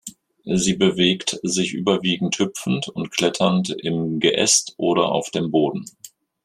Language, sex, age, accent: German, male, 50-59, Deutschland Deutsch